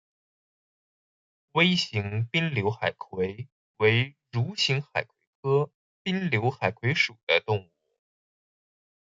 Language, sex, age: Chinese, male, 19-29